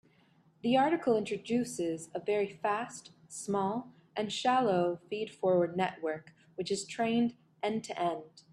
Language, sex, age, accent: English, female, 19-29, United States English